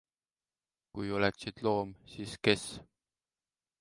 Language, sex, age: Estonian, male, 19-29